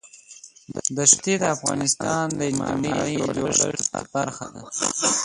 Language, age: Pashto, 19-29